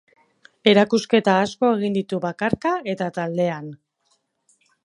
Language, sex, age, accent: Basque, female, 40-49, Erdialdekoa edo Nafarra (Gipuzkoa, Nafarroa)